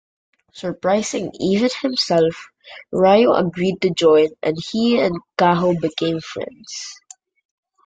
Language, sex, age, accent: English, male, under 19, Filipino